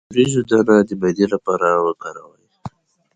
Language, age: Pashto, 19-29